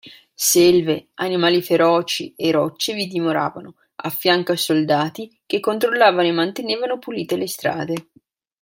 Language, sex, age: Italian, female, 19-29